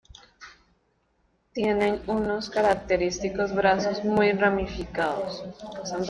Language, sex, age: Spanish, female, 19-29